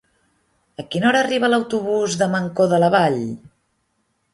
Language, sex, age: Catalan, female, 30-39